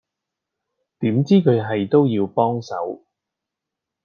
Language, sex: Cantonese, male